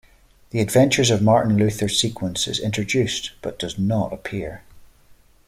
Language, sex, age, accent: English, male, 40-49, Irish English